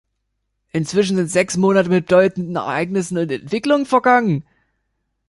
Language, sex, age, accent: German, male, 19-29, Deutschland Deutsch